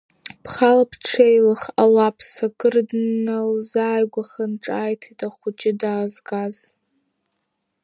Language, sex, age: Abkhazian, female, under 19